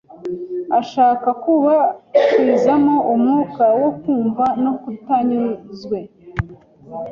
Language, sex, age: Kinyarwanda, female, 30-39